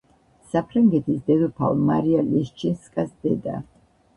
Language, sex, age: Georgian, female, 70-79